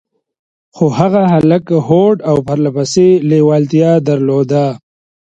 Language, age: Pashto, 30-39